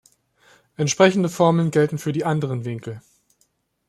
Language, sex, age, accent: German, male, 30-39, Deutschland Deutsch